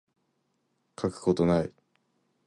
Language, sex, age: Japanese, male, 19-29